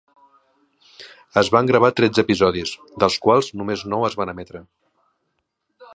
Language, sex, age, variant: Catalan, male, 50-59, Central